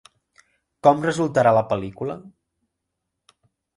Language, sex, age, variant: Catalan, male, 19-29, Central